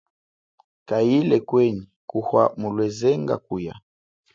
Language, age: Chokwe, 19-29